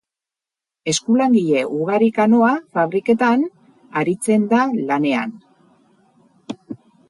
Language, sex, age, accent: Basque, female, 50-59, Erdialdekoa edo Nafarra (Gipuzkoa, Nafarroa)